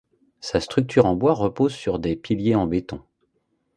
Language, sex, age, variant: French, male, 40-49, Français de métropole